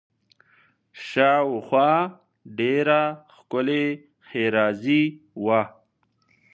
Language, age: Pashto, 19-29